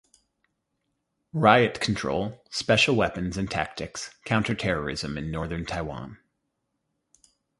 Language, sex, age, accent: English, male, 30-39, United States English